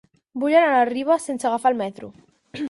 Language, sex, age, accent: Catalan, female, under 19, Girona